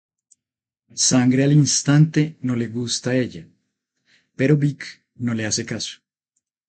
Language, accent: Spanish, Andino-Pacífico: Colombia, Perú, Ecuador, oeste de Bolivia y Venezuela andina